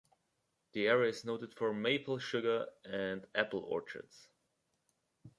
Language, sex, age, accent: English, male, 19-29, United States English